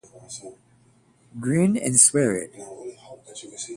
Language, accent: English, United States English